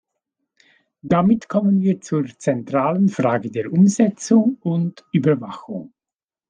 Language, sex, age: German, male, 60-69